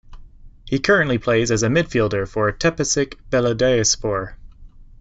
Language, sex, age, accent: English, male, 30-39, Canadian English